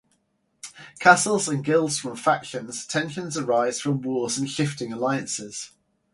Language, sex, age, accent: English, male, 40-49, England English